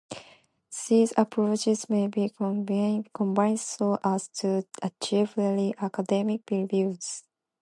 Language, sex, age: English, female, 19-29